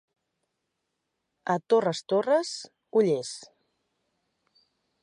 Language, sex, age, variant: Catalan, female, 40-49, Central